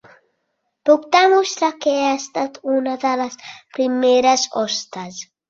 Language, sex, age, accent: Catalan, female, 40-49, Oriental